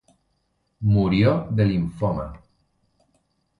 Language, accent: Spanish, España: Sur peninsular (Andalucia, Extremadura, Murcia)